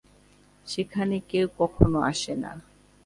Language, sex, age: Bengali, male, 19-29